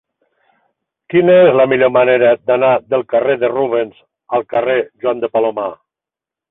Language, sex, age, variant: Catalan, male, 50-59, Septentrional